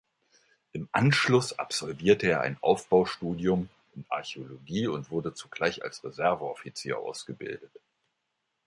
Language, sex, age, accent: German, male, 50-59, Deutschland Deutsch